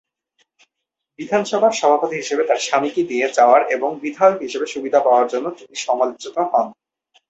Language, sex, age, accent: Bengali, male, 19-29, Bangladeshi